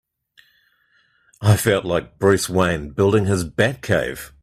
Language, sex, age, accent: English, male, 40-49, New Zealand English